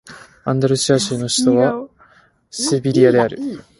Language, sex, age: Japanese, male, 19-29